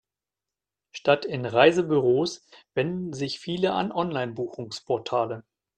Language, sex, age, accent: German, male, 50-59, Deutschland Deutsch